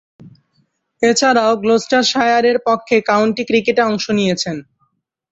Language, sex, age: Bengali, male, 19-29